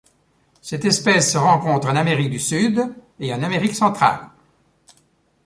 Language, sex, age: French, male, 70-79